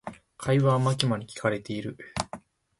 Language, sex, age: Japanese, male, 19-29